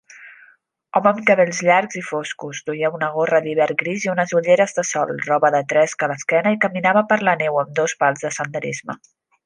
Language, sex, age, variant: Catalan, female, 30-39, Central